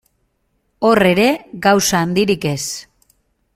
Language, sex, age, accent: Basque, female, 19-29, Mendebalekoa (Araba, Bizkaia, Gipuzkoako mendebaleko herri batzuk)